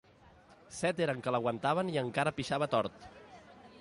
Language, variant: Catalan, Central